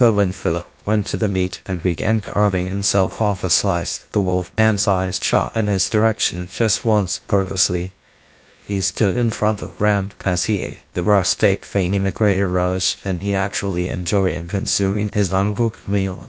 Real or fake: fake